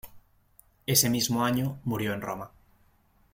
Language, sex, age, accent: Spanish, male, 19-29, España: Norte peninsular (Asturias, Castilla y León, Cantabria, País Vasco, Navarra, Aragón, La Rioja, Guadalajara, Cuenca)